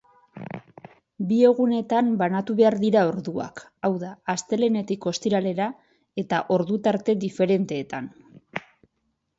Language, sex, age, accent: Basque, female, 19-29, Erdialdekoa edo Nafarra (Gipuzkoa, Nafarroa)